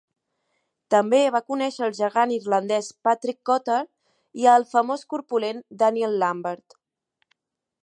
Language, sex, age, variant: Catalan, female, 19-29, Central